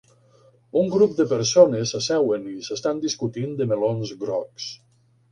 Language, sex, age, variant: Catalan, male, 50-59, Nord-Occidental